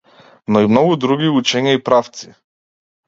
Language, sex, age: Macedonian, male, 19-29